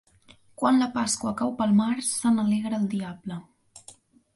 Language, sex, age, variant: Catalan, female, under 19, Central